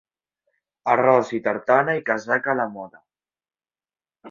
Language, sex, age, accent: Catalan, male, under 19, valencià